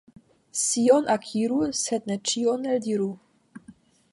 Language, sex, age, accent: Esperanto, female, 19-29, Internacia